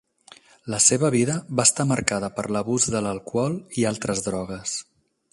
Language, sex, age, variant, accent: Catalan, male, 30-39, Central, central